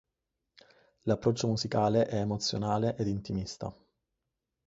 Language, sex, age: Italian, male, 19-29